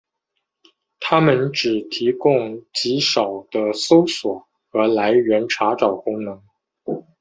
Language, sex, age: Chinese, male, 40-49